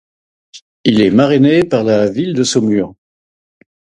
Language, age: French, 50-59